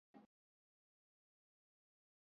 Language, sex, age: Swahili, female, 19-29